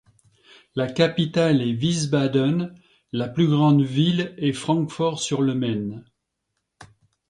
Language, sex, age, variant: French, male, 60-69, Français de métropole